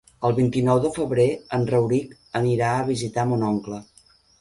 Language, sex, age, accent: Catalan, female, 50-59, nord-oriental